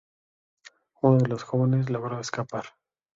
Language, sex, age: Spanish, male, 19-29